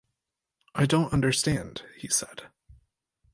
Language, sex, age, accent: English, male, 19-29, United States English